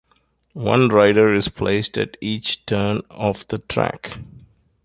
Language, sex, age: English, male, 40-49